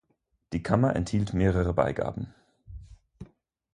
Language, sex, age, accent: German, male, 19-29, Schweizerdeutsch